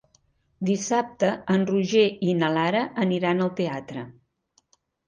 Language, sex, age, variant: Catalan, female, 50-59, Central